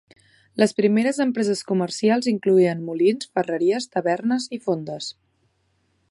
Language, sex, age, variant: Catalan, female, 19-29, Central